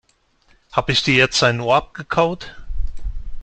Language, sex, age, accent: German, male, 40-49, Deutschland Deutsch